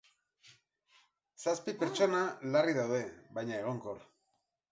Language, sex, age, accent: Basque, male, 50-59, Erdialdekoa edo Nafarra (Gipuzkoa, Nafarroa)